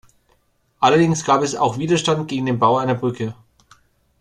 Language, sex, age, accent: German, male, 30-39, Deutschland Deutsch